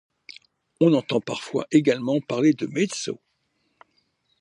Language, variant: French, Français de métropole